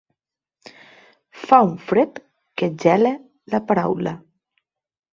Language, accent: Catalan, valencià